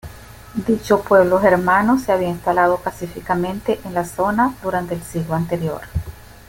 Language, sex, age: Spanish, female, 50-59